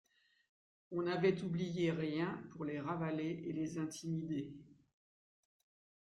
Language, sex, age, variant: French, female, 60-69, Français de métropole